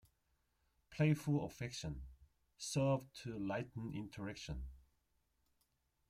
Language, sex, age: English, male, 40-49